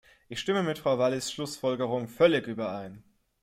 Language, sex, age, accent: German, male, 30-39, Deutschland Deutsch